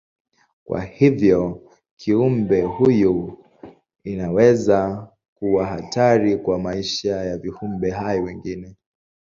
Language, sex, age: Swahili, male, 19-29